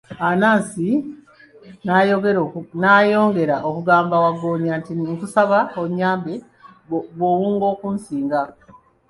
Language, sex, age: Ganda, male, 19-29